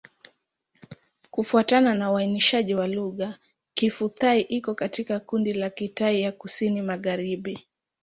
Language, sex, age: Swahili, female, 19-29